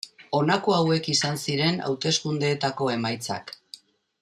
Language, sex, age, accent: Basque, female, 60-69, Mendebalekoa (Araba, Bizkaia, Gipuzkoako mendebaleko herri batzuk)